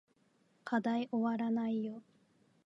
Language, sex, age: Japanese, female, 19-29